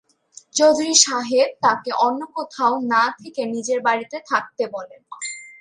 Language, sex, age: Bengali, female, under 19